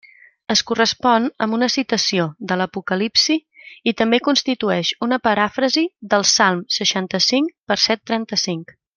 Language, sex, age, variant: Catalan, female, 30-39, Central